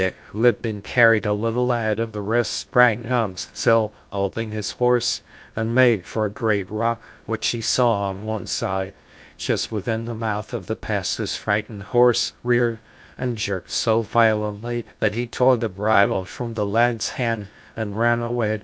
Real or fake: fake